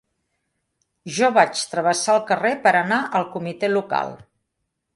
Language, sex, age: Catalan, female, 60-69